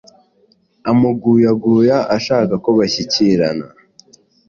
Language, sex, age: Kinyarwanda, male, 19-29